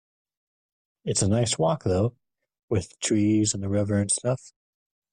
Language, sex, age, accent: English, male, 19-29, United States English